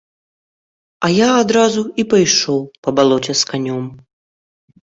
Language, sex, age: Belarusian, male, under 19